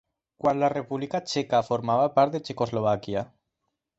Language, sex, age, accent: Catalan, male, under 19, valencià